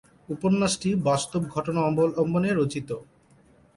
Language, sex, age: Bengali, male, 30-39